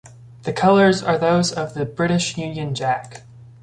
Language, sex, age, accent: English, male, 19-29, United States English